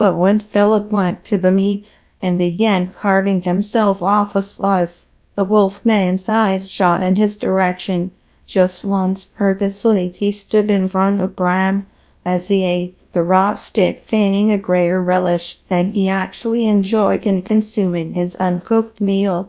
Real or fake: fake